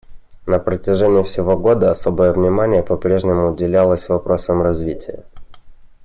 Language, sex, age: Russian, male, 19-29